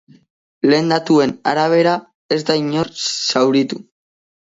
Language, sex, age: Basque, female, 40-49